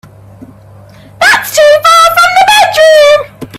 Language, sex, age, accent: English, male, 19-29, England English